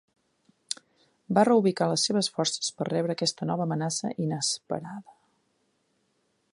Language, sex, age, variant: Catalan, female, 40-49, Central